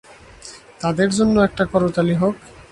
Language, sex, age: Bengali, male, 19-29